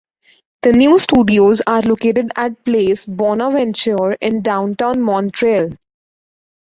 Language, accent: English, Canadian English